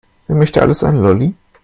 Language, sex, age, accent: German, male, 19-29, Deutschland Deutsch